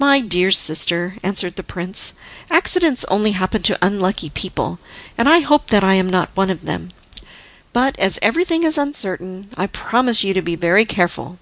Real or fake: real